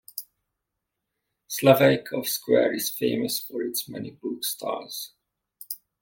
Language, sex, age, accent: English, male, 40-49, United States English